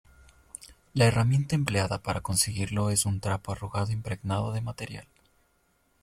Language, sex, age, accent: Spanish, male, 19-29, Andino-Pacífico: Colombia, Perú, Ecuador, oeste de Bolivia y Venezuela andina